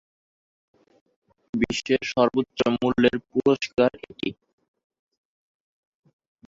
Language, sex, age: Bengali, male, 19-29